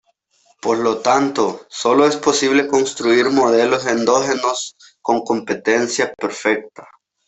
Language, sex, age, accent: Spanish, male, 19-29, América central